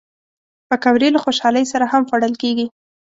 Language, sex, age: Pashto, female, 19-29